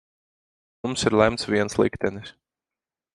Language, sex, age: Latvian, male, 19-29